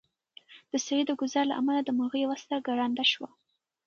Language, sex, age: Pashto, female, 19-29